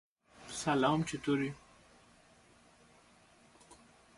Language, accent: English, United States English